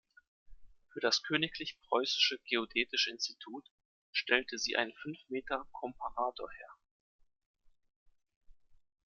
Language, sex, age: German, male, 19-29